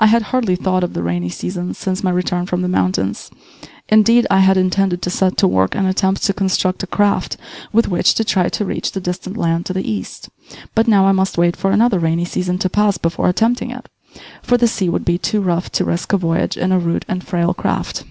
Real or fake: real